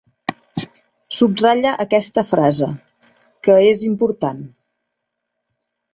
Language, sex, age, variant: Catalan, female, 40-49, Central